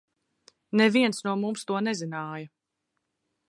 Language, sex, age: Latvian, female, 19-29